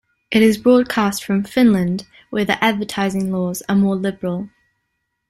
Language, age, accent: English, 19-29, New Zealand English